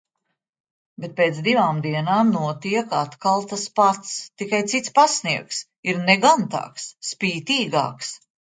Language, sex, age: Latvian, female, 60-69